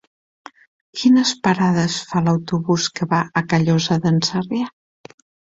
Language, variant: Catalan, Septentrional